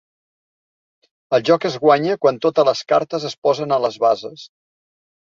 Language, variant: Catalan, Central